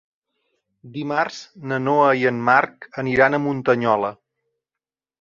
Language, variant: Catalan, Central